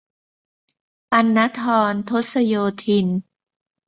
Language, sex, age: Thai, female, 50-59